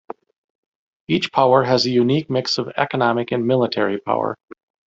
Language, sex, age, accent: English, male, 50-59, United States English